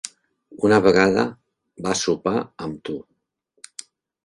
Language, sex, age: Catalan, male, 60-69